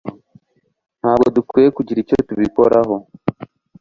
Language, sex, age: Kinyarwanda, male, 19-29